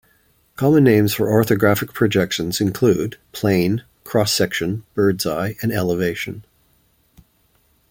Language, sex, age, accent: English, male, 50-59, Canadian English